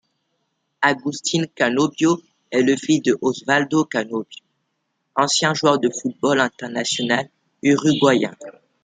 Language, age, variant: French, under 19, Français de métropole